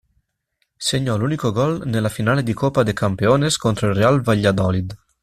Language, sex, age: Italian, male, 19-29